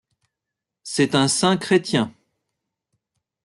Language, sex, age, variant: French, male, 50-59, Français de métropole